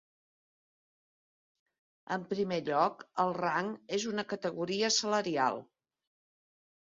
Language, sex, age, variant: Catalan, female, 60-69, Central